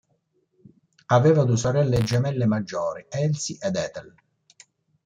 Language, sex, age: Italian, male, 60-69